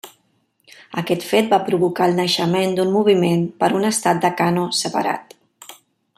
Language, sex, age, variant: Catalan, female, 40-49, Central